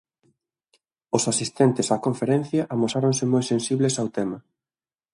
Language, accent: Galician, Oriental (común en zona oriental)